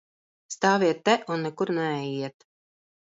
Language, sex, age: Latvian, female, 50-59